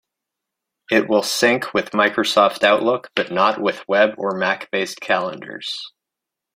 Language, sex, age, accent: English, male, 19-29, United States English